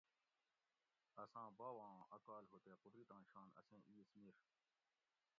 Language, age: Gawri, 40-49